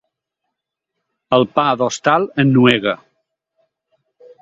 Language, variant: Catalan, Balear